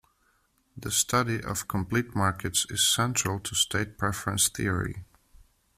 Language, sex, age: English, male, 30-39